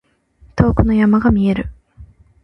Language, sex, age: Japanese, female, 19-29